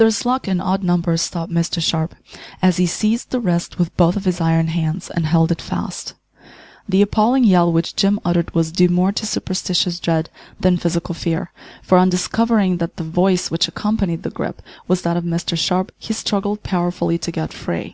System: none